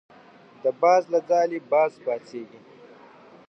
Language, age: Pashto, 30-39